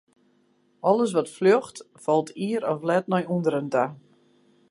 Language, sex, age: Western Frisian, female, 50-59